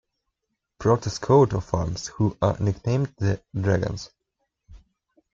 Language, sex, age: English, male, 19-29